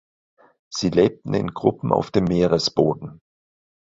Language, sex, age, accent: German, male, 50-59, Deutschland Deutsch